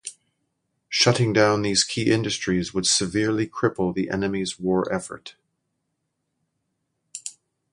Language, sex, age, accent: English, male, 60-69, United States English